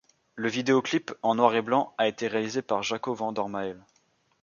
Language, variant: French, Français de métropole